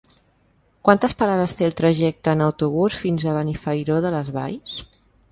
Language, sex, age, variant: Catalan, female, 30-39, Central